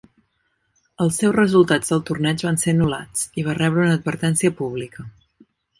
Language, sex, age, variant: Catalan, female, 19-29, Central